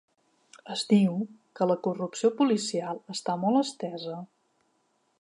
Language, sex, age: Catalan, female, 40-49